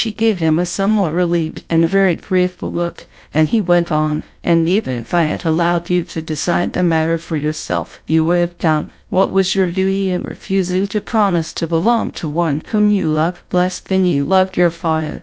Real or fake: fake